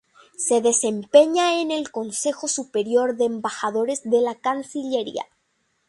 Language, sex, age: Spanish, female, 19-29